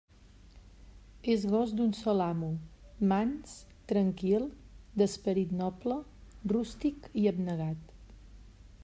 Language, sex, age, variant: Catalan, female, 40-49, Central